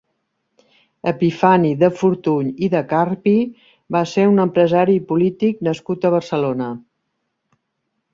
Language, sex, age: Catalan, female, 60-69